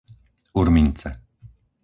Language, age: Slovak, 50-59